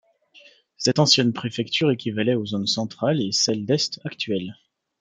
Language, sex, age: French, male, 30-39